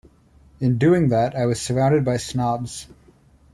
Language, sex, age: English, male, 19-29